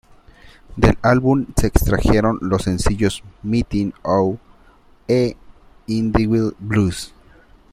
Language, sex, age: Spanish, male, 19-29